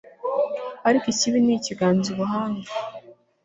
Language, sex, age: Kinyarwanda, female, 19-29